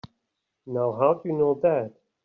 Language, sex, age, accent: English, male, 30-39, United States English